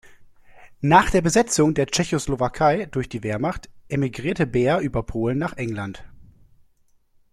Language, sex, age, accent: German, male, 19-29, Deutschland Deutsch